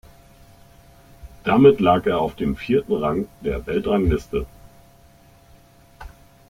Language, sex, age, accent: German, male, 50-59, Deutschland Deutsch